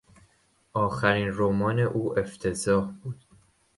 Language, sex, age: Persian, male, under 19